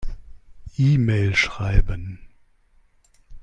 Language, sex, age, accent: German, male, 30-39, Deutschland Deutsch